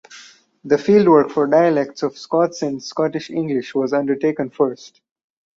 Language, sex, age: English, male, 19-29